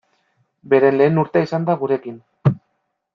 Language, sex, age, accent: Basque, male, 19-29, Mendebalekoa (Araba, Bizkaia, Gipuzkoako mendebaleko herri batzuk)